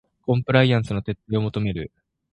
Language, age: Japanese, 19-29